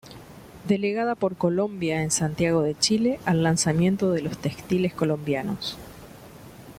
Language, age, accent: Spanish, 50-59, Rioplatense: Argentina, Uruguay, este de Bolivia, Paraguay